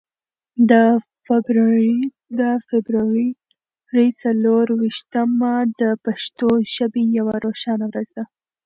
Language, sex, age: Pashto, female, 19-29